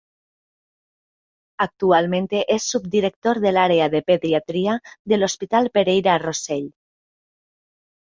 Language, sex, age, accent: Spanish, female, 30-39, España: Centro-Sur peninsular (Madrid, Toledo, Castilla-La Mancha)